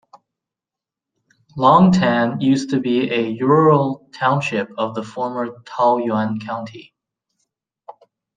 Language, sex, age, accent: English, male, 30-39, United States English